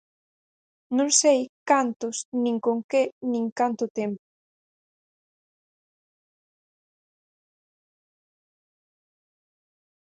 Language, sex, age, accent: Galician, female, 19-29, Central (gheada)